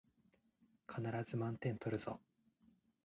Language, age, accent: Japanese, 19-29, 標準語